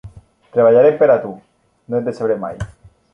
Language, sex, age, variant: Catalan, male, 19-29, Nord-Occidental